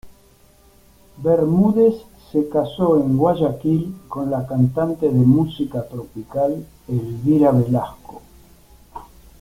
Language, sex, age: Spanish, male, 50-59